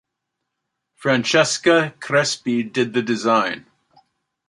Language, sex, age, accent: English, male, 60-69, Canadian English